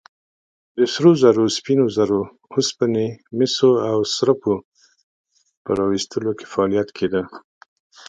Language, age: Pashto, 50-59